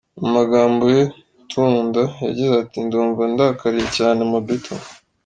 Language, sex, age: Kinyarwanda, male, under 19